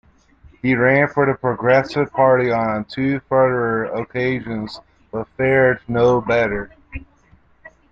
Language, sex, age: English, male, 19-29